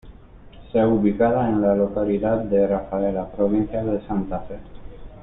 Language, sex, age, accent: Spanish, male, 30-39, España: Norte peninsular (Asturias, Castilla y León, Cantabria, País Vasco, Navarra, Aragón, La Rioja, Guadalajara, Cuenca)